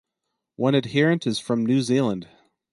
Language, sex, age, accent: English, male, 30-39, United States English